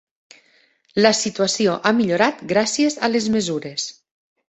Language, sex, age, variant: Catalan, female, 40-49, Nord-Occidental